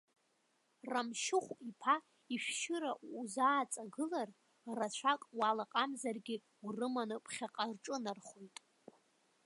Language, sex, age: Abkhazian, female, under 19